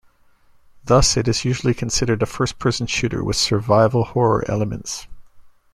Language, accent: English, United States English